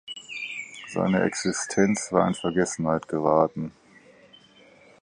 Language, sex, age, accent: German, male, 50-59, Deutschland Deutsch